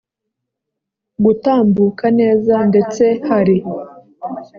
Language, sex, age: Kinyarwanda, male, 19-29